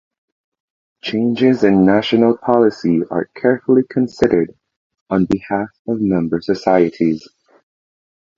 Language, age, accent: English, 30-39, Filipino